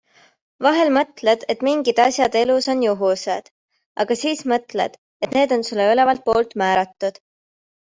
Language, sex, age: Estonian, female, 19-29